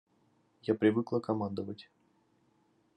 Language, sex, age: Russian, male, 19-29